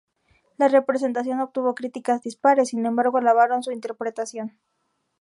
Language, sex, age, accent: Spanish, female, 19-29, México